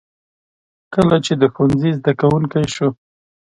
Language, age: Pashto, 19-29